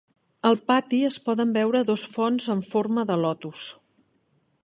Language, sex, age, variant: Catalan, female, 50-59, Central